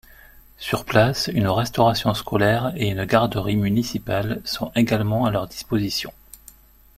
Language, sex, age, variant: French, male, 50-59, Français de métropole